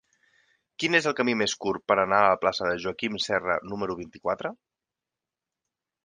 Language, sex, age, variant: Catalan, male, 30-39, Central